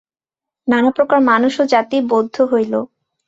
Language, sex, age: Bengali, female, 19-29